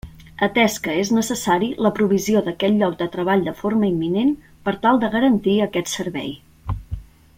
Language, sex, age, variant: Catalan, female, 40-49, Central